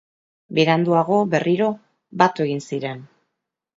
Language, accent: Basque, Mendebalekoa (Araba, Bizkaia, Gipuzkoako mendebaleko herri batzuk)